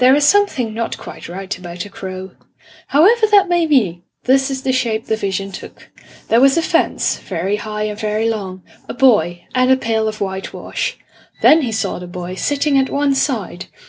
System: none